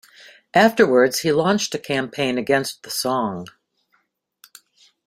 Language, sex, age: English, female, 60-69